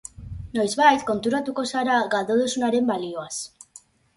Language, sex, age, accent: Basque, female, 40-49, Erdialdekoa edo Nafarra (Gipuzkoa, Nafarroa)